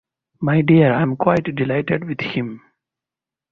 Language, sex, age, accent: English, male, 30-39, India and South Asia (India, Pakistan, Sri Lanka)